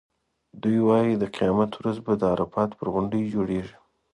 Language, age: Pashto, 19-29